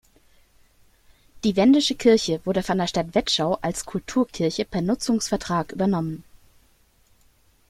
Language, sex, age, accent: German, female, 30-39, Deutschland Deutsch